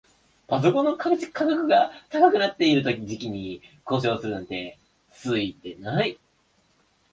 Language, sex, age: Japanese, male, 19-29